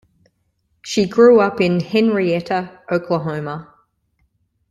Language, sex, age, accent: English, female, 40-49, Australian English